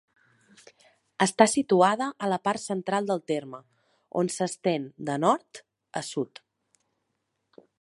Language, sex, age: Catalan, female, 30-39